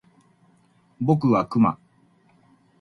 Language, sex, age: Japanese, male, 50-59